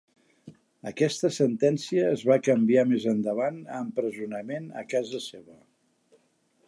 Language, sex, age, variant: Catalan, male, 60-69, Central